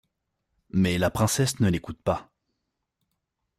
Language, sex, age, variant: French, male, 30-39, Français de métropole